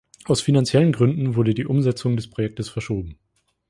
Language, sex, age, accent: German, male, 19-29, Deutschland Deutsch